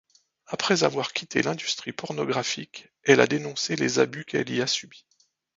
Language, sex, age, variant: French, male, 50-59, Français de métropole